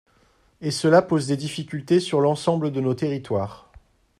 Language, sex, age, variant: French, male, 40-49, Français de métropole